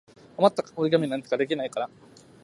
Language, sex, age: Japanese, male, 19-29